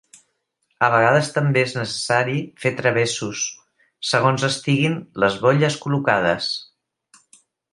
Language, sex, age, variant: Catalan, female, 60-69, Central